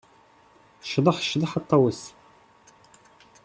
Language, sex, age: Kabyle, male, 30-39